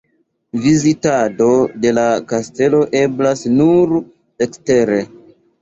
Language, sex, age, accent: Esperanto, male, 30-39, Internacia